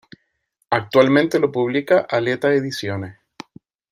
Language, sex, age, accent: Spanish, male, 30-39, España: Islas Canarias